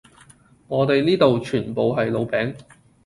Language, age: Cantonese, 19-29